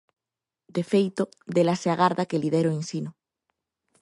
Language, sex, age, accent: Galician, female, 19-29, Oriental (común en zona oriental)